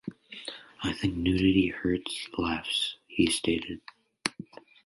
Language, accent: English, United States English